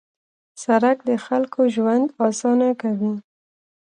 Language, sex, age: Pashto, female, 19-29